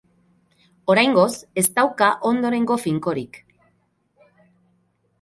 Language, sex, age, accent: Basque, female, 50-59, Mendebalekoa (Araba, Bizkaia, Gipuzkoako mendebaleko herri batzuk)